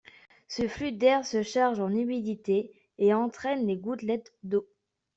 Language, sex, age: French, female, 19-29